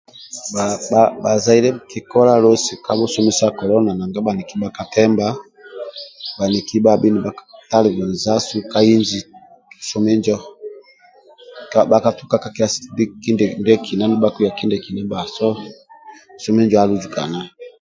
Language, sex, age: Amba (Uganda), male, 40-49